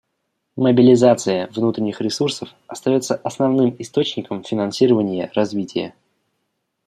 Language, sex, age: Russian, male, under 19